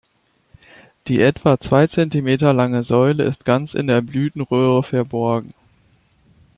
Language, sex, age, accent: German, male, 19-29, Deutschland Deutsch